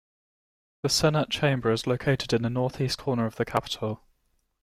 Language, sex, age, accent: English, male, 19-29, England English